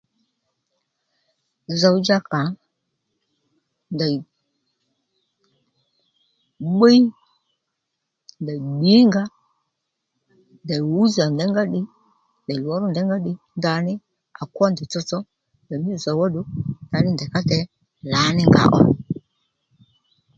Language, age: Lendu, 40-49